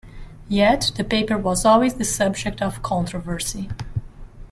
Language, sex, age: English, female, 40-49